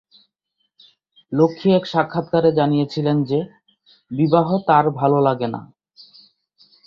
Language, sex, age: Bengali, male, 19-29